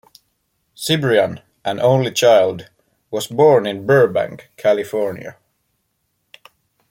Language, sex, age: English, male, 19-29